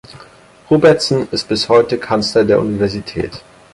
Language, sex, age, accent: German, male, under 19, Deutschland Deutsch